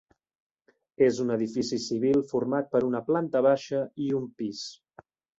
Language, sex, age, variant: Catalan, male, 19-29, Central